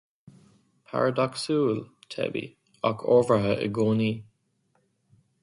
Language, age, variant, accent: Irish, 19-29, Gaeilge na Mumhan, Cainteoir líofa, ní ó dhúchas